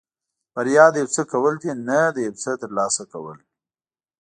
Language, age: Pashto, 40-49